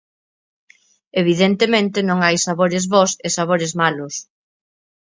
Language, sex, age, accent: Galician, female, 40-49, Normativo (estándar)